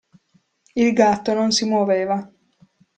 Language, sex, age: Italian, female, 19-29